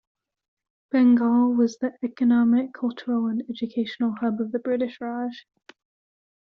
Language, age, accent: English, 19-29, United States English